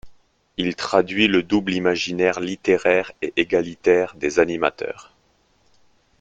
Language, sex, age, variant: French, male, 30-39, Français de métropole